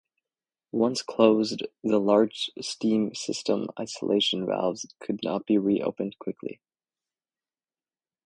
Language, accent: English, United States English; Canadian English